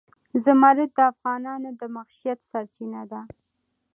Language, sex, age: Pashto, female, 19-29